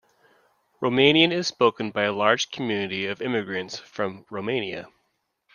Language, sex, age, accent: English, male, 30-39, United States English